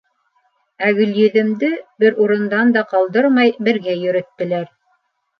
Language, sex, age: Bashkir, female, 40-49